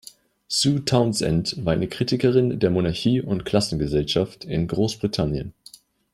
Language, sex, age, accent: German, male, 19-29, Deutschland Deutsch